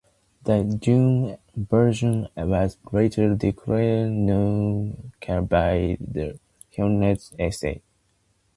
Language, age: English, under 19